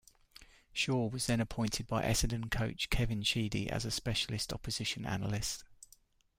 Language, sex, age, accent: English, male, 50-59, England English